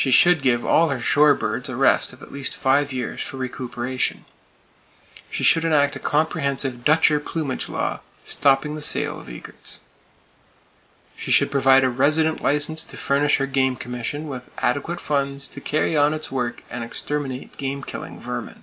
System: none